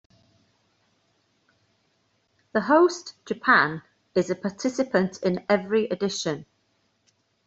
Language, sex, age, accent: English, female, 40-49, Welsh English